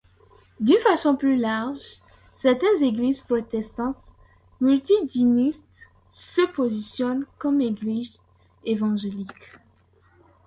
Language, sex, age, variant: French, female, 19-29, Français de métropole